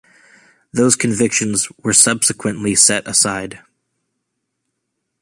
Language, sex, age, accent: English, male, 19-29, United States English